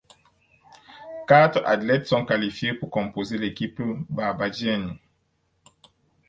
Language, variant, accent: French, Français d'Afrique subsaharienne et des îles africaines, Français du Cameroun